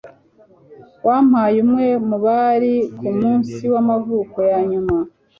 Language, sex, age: Kinyarwanda, female, 50-59